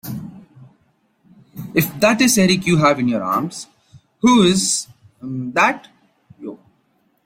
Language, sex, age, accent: English, male, 19-29, India and South Asia (India, Pakistan, Sri Lanka)